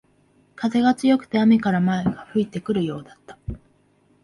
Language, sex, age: Japanese, female, 19-29